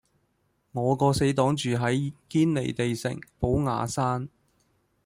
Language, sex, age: Cantonese, male, 19-29